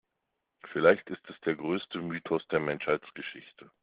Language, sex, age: German, male, 40-49